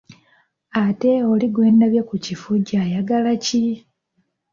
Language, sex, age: Ganda, female, 19-29